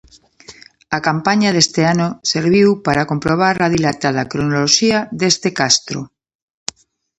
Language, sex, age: Galician, female, 50-59